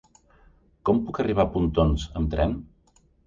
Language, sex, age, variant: Catalan, male, 50-59, Central